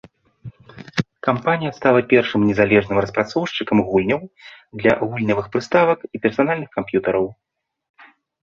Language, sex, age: Belarusian, male, 40-49